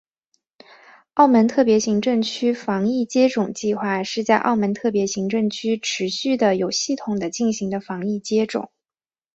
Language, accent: Chinese, 出生地：江苏省